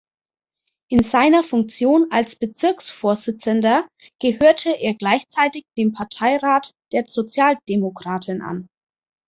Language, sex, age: German, female, 30-39